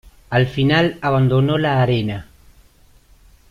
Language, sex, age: Spanish, male, 30-39